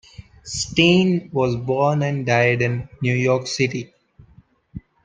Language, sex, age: English, male, 19-29